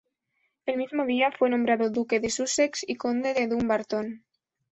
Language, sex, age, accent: Spanish, female, 19-29, España: Centro-Sur peninsular (Madrid, Toledo, Castilla-La Mancha)